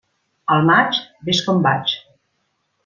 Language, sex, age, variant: Catalan, female, 50-59, Central